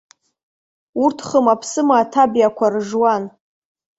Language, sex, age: Abkhazian, female, 19-29